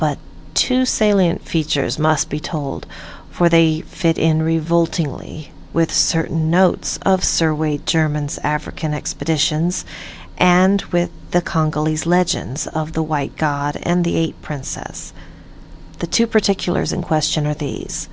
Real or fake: real